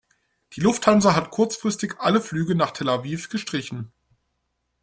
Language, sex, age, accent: German, male, 19-29, Deutschland Deutsch